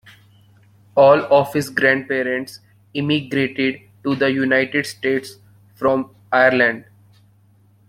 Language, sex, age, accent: English, male, 19-29, India and South Asia (India, Pakistan, Sri Lanka)